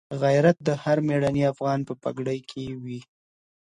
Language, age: Pashto, 30-39